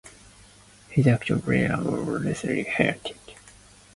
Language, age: English, 19-29